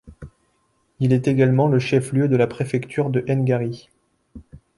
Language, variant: French, Français de métropole